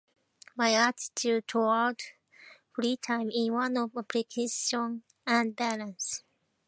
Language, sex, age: English, female, 50-59